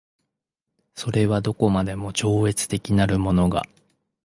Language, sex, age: Japanese, male, 19-29